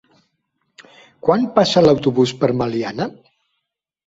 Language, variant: Catalan, Central